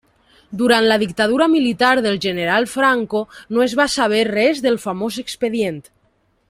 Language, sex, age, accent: Catalan, female, 19-29, valencià